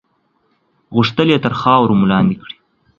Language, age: Pashto, under 19